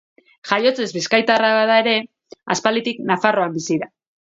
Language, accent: Basque, Mendebalekoa (Araba, Bizkaia, Gipuzkoako mendebaleko herri batzuk)